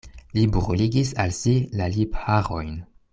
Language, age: Esperanto, 19-29